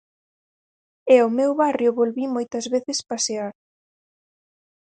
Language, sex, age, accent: Galician, female, 19-29, Central (gheada)